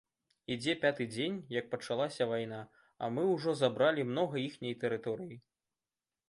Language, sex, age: Belarusian, male, 19-29